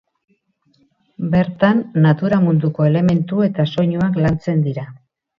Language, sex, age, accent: Basque, female, 60-69, Erdialdekoa edo Nafarra (Gipuzkoa, Nafarroa)